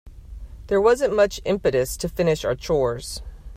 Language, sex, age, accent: English, female, 40-49, United States English